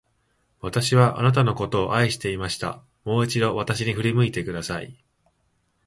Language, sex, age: Japanese, male, 19-29